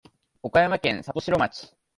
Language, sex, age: Japanese, male, 19-29